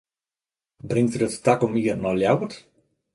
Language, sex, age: Western Frisian, male, 50-59